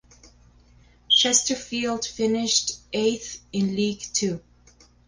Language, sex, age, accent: English, female, 40-49, United States English